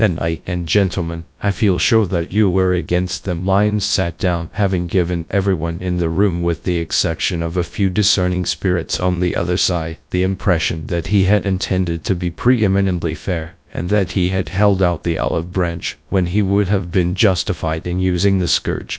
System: TTS, GradTTS